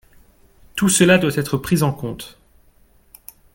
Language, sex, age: French, male, 40-49